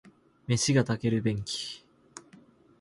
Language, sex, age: Japanese, male, 19-29